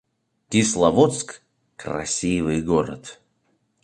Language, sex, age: Russian, male, 19-29